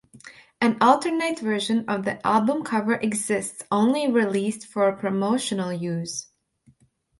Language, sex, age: English, female, 30-39